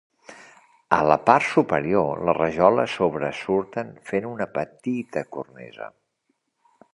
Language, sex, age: Catalan, male, 50-59